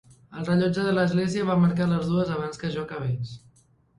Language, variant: Catalan, Central